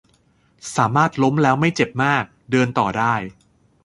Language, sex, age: Thai, male, 40-49